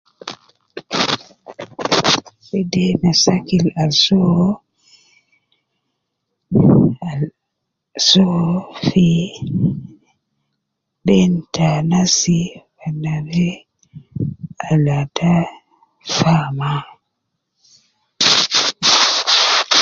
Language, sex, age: Nubi, female, 60-69